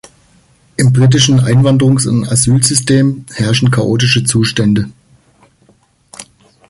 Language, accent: German, Deutschland Deutsch